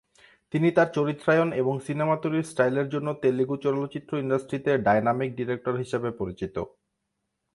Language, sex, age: Bengali, male, 19-29